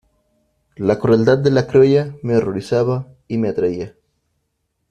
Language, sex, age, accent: Spanish, male, 30-39, México